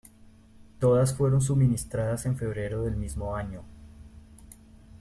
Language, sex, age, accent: Spanish, male, 30-39, Caribe: Cuba, Venezuela, Puerto Rico, República Dominicana, Panamá, Colombia caribeña, México caribeño, Costa del golfo de México